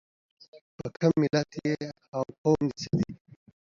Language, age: Pashto, under 19